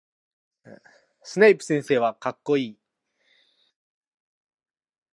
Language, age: English, 19-29